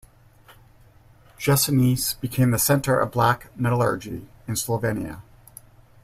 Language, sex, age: English, male, 40-49